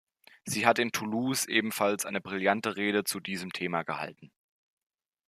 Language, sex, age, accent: German, male, 19-29, Deutschland Deutsch